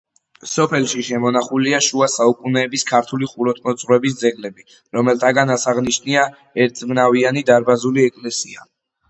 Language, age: Georgian, under 19